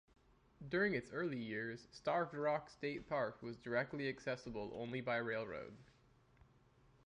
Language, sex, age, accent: English, male, 19-29, United States English